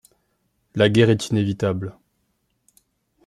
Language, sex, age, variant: French, male, 30-39, Français de métropole